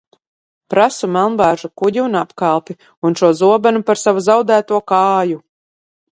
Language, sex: Latvian, female